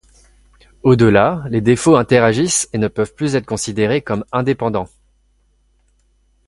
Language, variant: French, Français de métropole